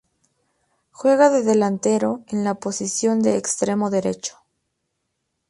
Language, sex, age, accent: Spanish, female, 19-29, México